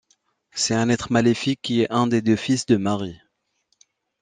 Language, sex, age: French, male, 30-39